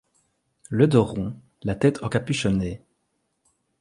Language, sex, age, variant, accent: French, male, 30-39, Français d'Europe, Français de Belgique